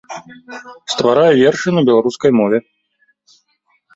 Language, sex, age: Belarusian, male, 30-39